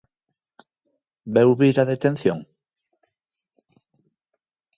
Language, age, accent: Galician, 50-59, Normativo (estándar)